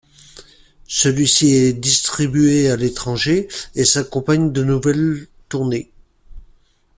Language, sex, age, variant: French, male, 50-59, Français de métropole